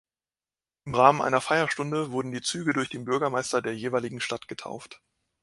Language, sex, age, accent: German, male, 19-29, Deutschland Deutsch